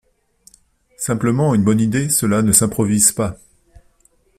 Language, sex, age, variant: French, male, 50-59, Français de métropole